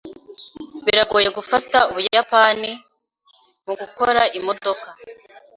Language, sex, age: Kinyarwanda, female, 19-29